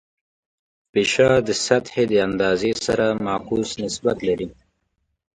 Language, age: Pashto, 19-29